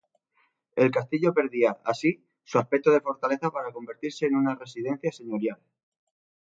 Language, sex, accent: Spanish, male, España: Sur peninsular (Andalucia, Extremadura, Murcia)